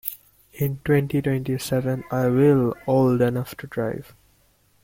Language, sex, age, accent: English, male, under 19, India and South Asia (India, Pakistan, Sri Lanka)